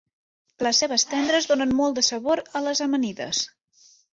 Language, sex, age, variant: Catalan, female, 30-39, Central